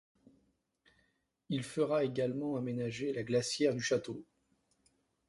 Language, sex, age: French, male, 30-39